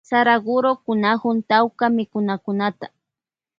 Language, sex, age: Loja Highland Quichua, female, 19-29